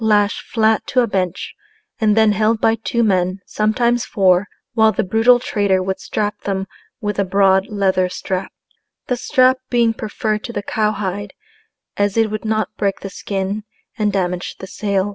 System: none